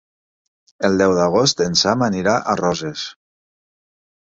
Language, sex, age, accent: Catalan, male, 50-59, valencià